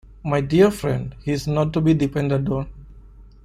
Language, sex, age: English, male, 30-39